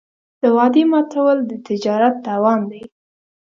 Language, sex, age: Pashto, female, under 19